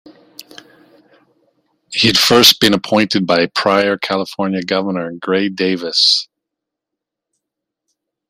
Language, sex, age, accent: English, male, 40-49, Canadian English